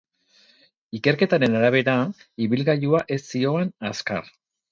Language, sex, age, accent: Basque, male, 40-49, Mendebalekoa (Araba, Bizkaia, Gipuzkoako mendebaleko herri batzuk)